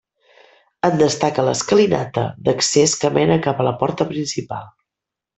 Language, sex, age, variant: Catalan, female, 40-49, Central